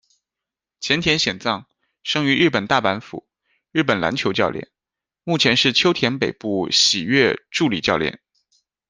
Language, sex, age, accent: Chinese, male, 30-39, 出生地：浙江省